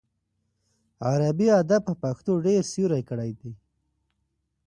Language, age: Pashto, 19-29